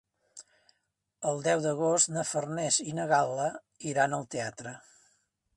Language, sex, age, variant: Catalan, male, 60-69, Central